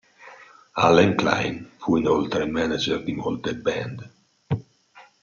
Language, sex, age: Italian, male, 50-59